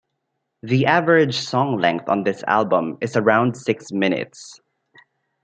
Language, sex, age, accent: English, male, 19-29, Filipino